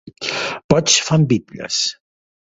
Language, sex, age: Catalan, male, 60-69